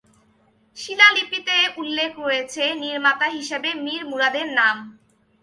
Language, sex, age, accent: Bengali, female, 19-29, Bangla